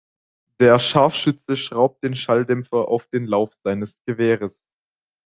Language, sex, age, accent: German, male, under 19, Deutschland Deutsch